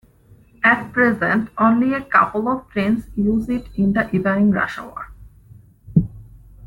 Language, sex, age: English, female, 19-29